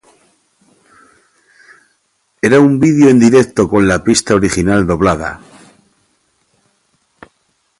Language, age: Spanish, 40-49